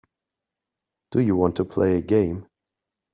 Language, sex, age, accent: English, male, 30-39, United States English